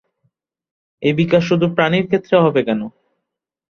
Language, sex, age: Bengali, male, under 19